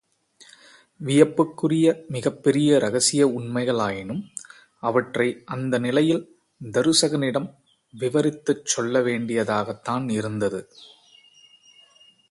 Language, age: Tamil, 30-39